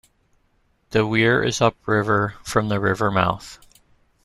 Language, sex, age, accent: English, male, 30-39, United States English